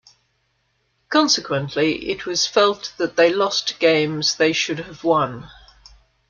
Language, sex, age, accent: English, female, 50-59, Australian English